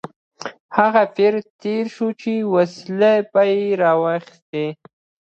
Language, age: Pashto, under 19